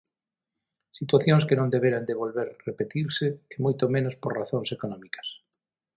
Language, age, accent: Galician, 50-59, Atlántico (seseo e gheada); Normativo (estándar)